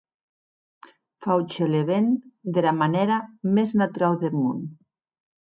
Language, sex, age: Occitan, female, 50-59